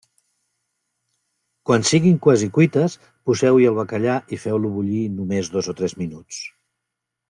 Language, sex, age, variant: Catalan, male, 50-59, Central